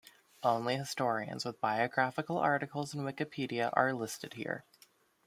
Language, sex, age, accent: English, male, under 19, United States English